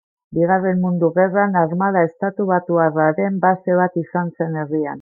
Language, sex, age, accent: Basque, female, 50-59, Erdialdekoa edo Nafarra (Gipuzkoa, Nafarroa)